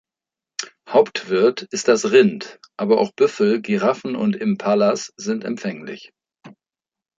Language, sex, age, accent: German, male, 60-69, Deutschland Deutsch